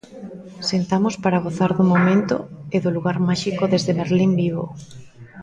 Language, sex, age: Galician, female, 40-49